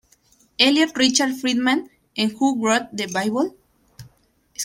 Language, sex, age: Spanish, female, 19-29